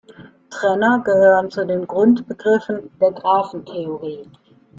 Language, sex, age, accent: German, female, 50-59, Deutschland Deutsch